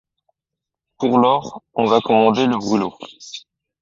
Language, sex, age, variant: French, male, 19-29, Français de métropole